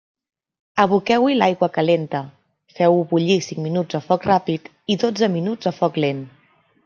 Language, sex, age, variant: Catalan, female, 19-29, Central